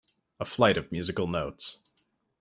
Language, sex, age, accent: English, male, 19-29, Canadian English